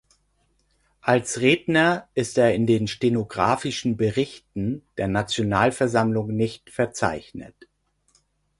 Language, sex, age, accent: German, male, 50-59, Deutschland Deutsch